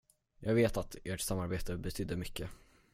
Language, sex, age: Swedish, male, under 19